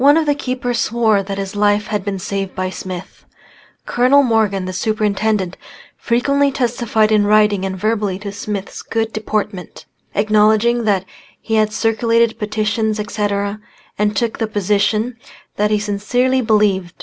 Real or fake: real